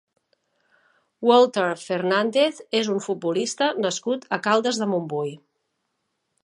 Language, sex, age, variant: Catalan, female, 40-49, Central